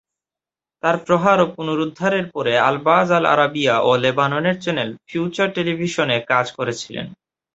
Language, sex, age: Bengali, male, under 19